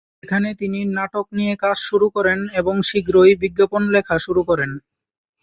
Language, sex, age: Bengali, male, 19-29